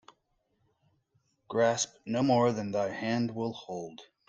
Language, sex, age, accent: English, male, 40-49, United States English